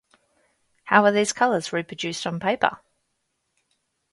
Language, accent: English, Australian English